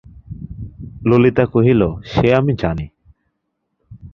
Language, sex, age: Bengali, male, 19-29